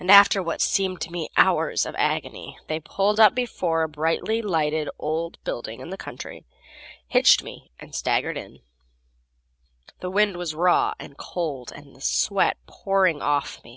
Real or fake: real